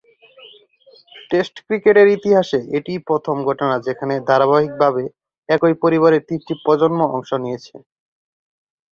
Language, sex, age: Bengali, male, 19-29